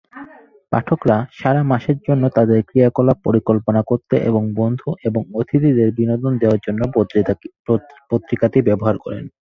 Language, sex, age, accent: Bengali, male, 19-29, প্রমিত বাংলা